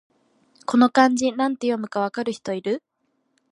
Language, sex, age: Japanese, female, 19-29